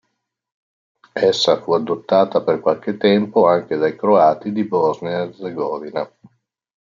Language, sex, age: Italian, male, 50-59